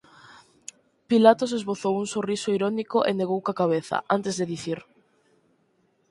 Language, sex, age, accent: Galician, female, 19-29, Normativo (estándar)